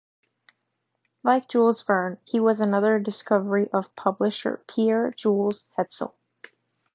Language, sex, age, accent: English, female, 19-29, United States English